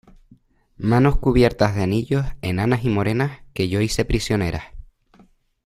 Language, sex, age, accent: Spanish, male, 19-29, España: Islas Canarias